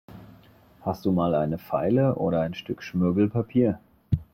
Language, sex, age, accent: German, male, 40-49, Deutschland Deutsch